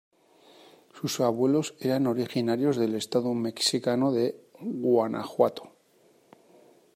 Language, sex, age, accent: Spanish, male, 40-49, España: Norte peninsular (Asturias, Castilla y León, Cantabria, País Vasco, Navarra, Aragón, La Rioja, Guadalajara, Cuenca)